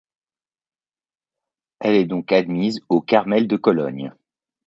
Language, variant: French, Français de métropole